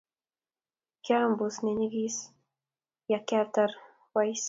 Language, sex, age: Kalenjin, female, 19-29